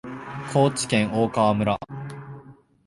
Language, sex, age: Japanese, male, 19-29